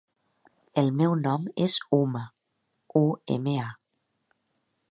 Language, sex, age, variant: Catalan, female, 40-49, Nord-Occidental